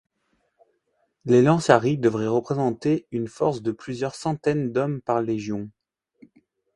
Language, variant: French, Français de métropole